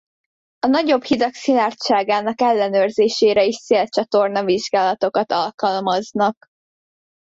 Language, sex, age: Hungarian, female, under 19